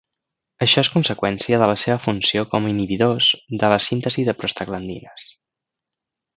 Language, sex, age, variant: Catalan, male, 19-29, Central